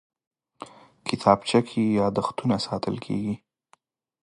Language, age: Pashto, 19-29